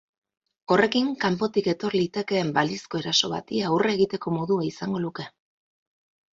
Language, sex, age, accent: Basque, female, 40-49, Erdialdekoa edo Nafarra (Gipuzkoa, Nafarroa)